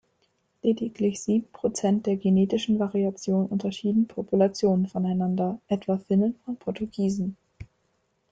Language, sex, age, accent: German, female, 19-29, Deutschland Deutsch